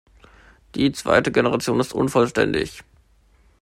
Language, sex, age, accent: German, male, 19-29, Deutschland Deutsch